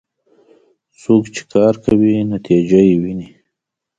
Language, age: Pashto, 30-39